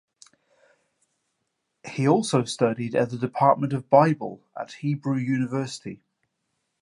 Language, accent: English, England English